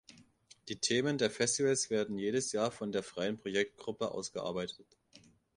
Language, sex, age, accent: German, male, 19-29, Deutschland Deutsch